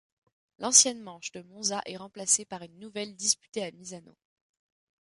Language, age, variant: French, 19-29, Français de métropole